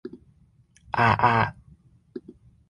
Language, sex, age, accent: Chinese, male, 19-29, 出生地：臺北市